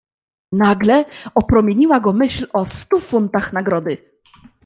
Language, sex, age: Polish, female, 19-29